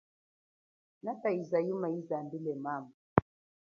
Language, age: Chokwe, 40-49